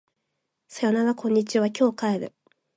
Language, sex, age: Japanese, female, 19-29